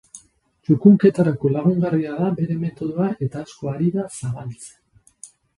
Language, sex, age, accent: Basque, male, 40-49, Mendebalekoa (Araba, Bizkaia, Gipuzkoako mendebaleko herri batzuk)